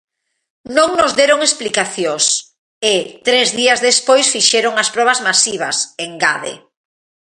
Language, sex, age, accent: Galician, female, 40-49, Normativo (estándar)